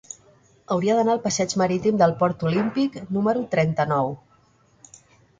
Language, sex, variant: Catalan, female, Central